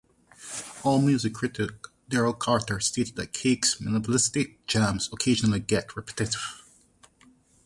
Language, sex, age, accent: English, male, 40-49, West Indies and Bermuda (Bahamas, Bermuda, Jamaica, Trinidad)